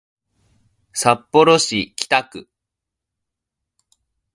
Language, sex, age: Japanese, male, 19-29